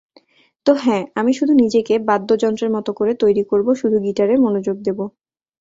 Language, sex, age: Bengali, female, 19-29